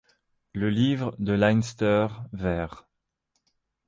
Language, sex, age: French, male, 30-39